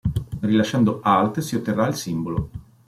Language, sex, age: Italian, male, 40-49